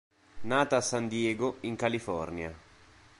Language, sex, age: Italian, male, 19-29